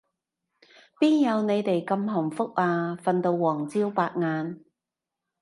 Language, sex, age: Cantonese, female, 30-39